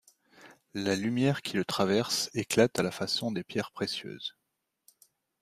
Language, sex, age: French, male, 30-39